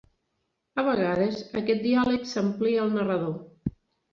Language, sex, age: Catalan, female, 40-49